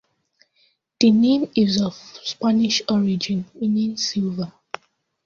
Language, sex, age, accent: English, female, under 19, Southern African (South Africa, Zimbabwe, Namibia)